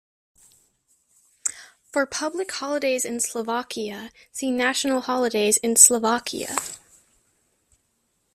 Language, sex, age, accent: English, female, under 19, United States English